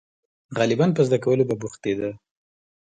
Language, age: Pashto, 19-29